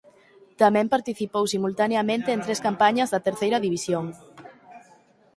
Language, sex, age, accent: Galician, female, 19-29, Central (sen gheada)